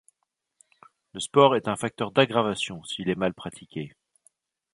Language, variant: French, Français de métropole